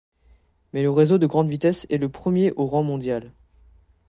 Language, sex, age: French, male, 19-29